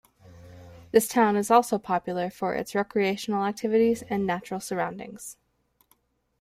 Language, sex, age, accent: English, female, 19-29, England English